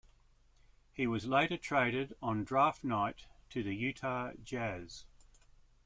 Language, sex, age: English, male, 60-69